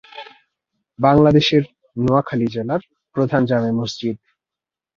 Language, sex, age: Bengali, male, 19-29